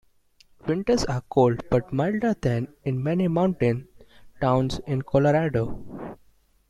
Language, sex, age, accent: English, male, 19-29, India and South Asia (India, Pakistan, Sri Lanka)